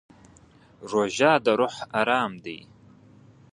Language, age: Pashto, 19-29